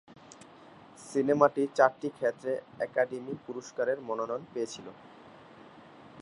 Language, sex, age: Bengali, male, 19-29